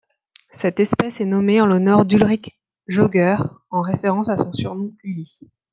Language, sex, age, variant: French, female, 30-39, Français de métropole